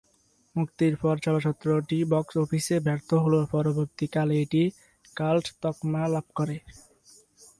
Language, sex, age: Bengali, male, 19-29